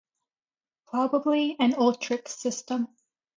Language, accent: English, United States English